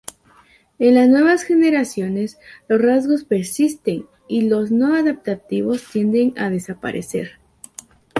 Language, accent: Spanish, América central